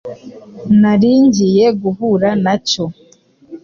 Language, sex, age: Kinyarwanda, female, under 19